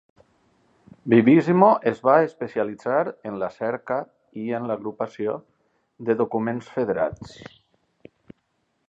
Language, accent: Catalan, valencià